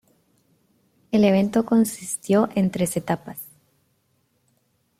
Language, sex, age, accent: Spanish, female, 30-39, América central